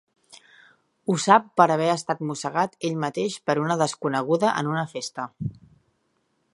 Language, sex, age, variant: Catalan, female, 30-39, Central